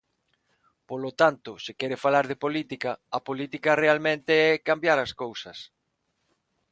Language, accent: Galician, Normativo (estándar); Neofalante